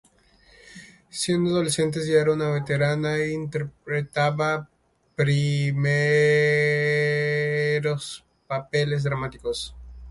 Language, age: Spanish, 19-29